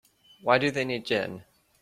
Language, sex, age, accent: English, male, under 19, United States English